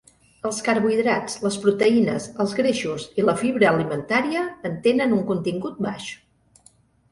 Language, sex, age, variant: Catalan, female, 50-59, Central